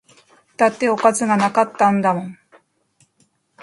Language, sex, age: Japanese, female, 50-59